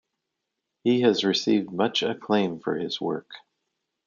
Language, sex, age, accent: English, male, 60-69, United States English